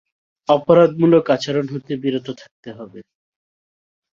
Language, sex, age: Bengali, male, 19-29